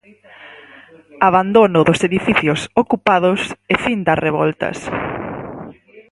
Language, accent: Galician, Normativo (estándar)